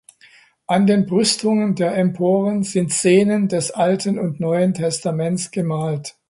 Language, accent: German, Deutschland Deutsch